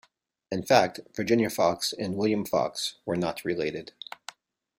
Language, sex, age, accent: English, male, 30-39, United States English